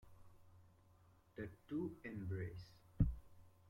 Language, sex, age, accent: English, male, 19-29, United States English